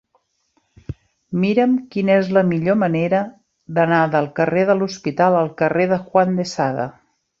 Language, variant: Catalan, Central